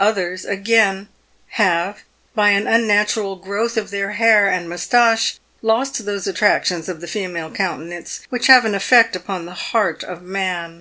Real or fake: real